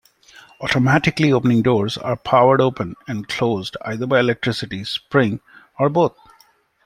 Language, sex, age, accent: English, male, 30-39, India and South Asia (India, Pakistan, Sri Lanka)